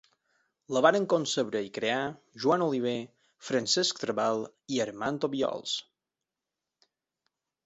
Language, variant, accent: Catalan, Balear, balear